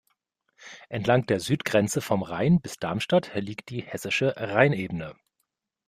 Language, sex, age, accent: German, male, 40-49, Deutschland Deutsch